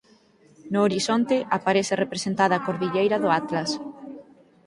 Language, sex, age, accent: Galician, female, 19-29, Atlántico (seseo e gheada)